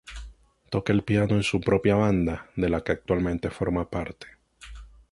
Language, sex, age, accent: Spanish, male, 19-29, Caribe: Cuba, Venezuela, Puerto Rico, República Dominicana, Panamá, Colombia caribeña, México caribeño, Costa del golfo de México